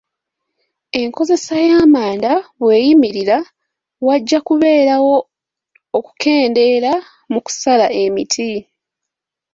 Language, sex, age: Ganda, female, 19-29